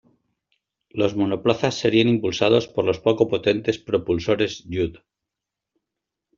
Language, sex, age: Spanish, male, 50-59